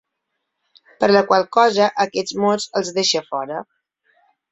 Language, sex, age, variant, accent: Catalan, female, 40-49, Balear, mallorquí; Palma